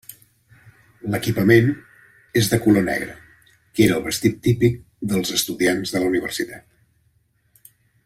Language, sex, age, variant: Catalan, male, 40-49, Central